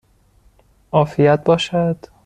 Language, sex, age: Persian, male, 19-29